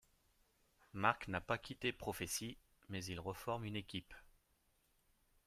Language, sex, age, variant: French, male, 40-49, Français de métropole